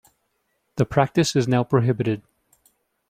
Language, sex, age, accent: English, male, 40-49, United States English